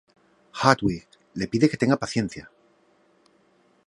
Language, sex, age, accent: Spanish, male, 40-49, España: Norte peninsular (Asturias, Castilla y León, Cantabria, País Vasco, Navarra, Aragón, La Rioja, Guadalajara, Cuenca)